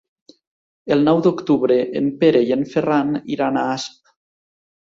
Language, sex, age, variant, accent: Catalan, male, under 19, Nord-Occidental, Tortosí